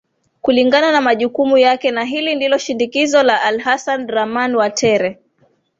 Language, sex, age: Swahili, female, 19-29